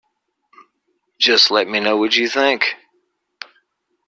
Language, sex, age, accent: English, male, 30-39, United States English